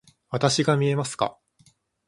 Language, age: Japanese, 19-29